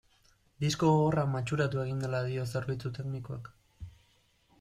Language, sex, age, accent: Basque, male, 19-29, Mendebalekoa (Araba, Bizkaia, Gipuzkoako mendebaleko herri batzuk)